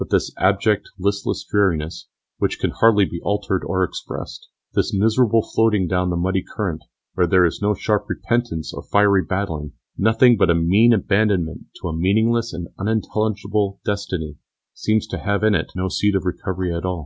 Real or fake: real